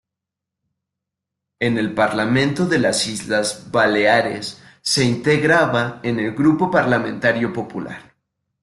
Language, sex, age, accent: Spanish, male, 19-29, México